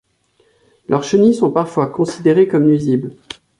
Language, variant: French, Français de métropole